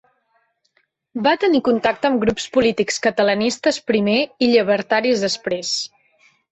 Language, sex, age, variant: Catalan, female, 19-29, Central